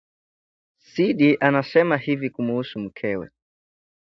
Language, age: Swahili, 19-29